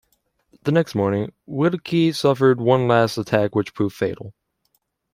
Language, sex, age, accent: English, male, under 19, United States English